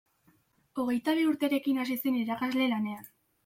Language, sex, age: Basque, female, under 19